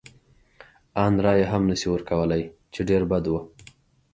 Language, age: Pashto, 30-39